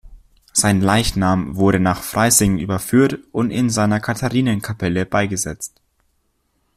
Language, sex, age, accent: German, male, 19-29, Deutschland Deutsch